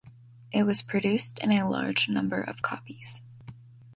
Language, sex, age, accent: English, female, under 19, United States English